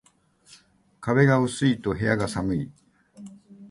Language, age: Japanese, 60-69